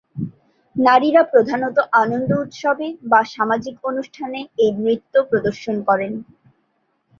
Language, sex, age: Bengali, female, 19-29